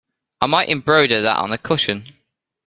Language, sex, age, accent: English, male, under 19, England English